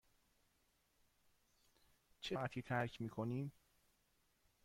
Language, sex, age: Persian, male, 40-49